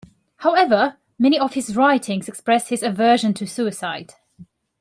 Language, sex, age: English, female, 19-29